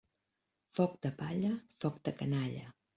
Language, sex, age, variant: Catalan, female, 50-59, Central